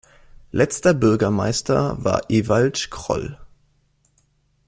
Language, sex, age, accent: German, male, 19-29, Deutschland Deutsch